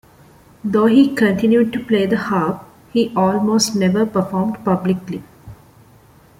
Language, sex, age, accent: English, female, 19-29, India and South Asia (India, Pakistan, Sri Lanka)